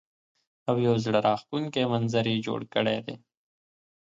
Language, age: Pashto, 19-29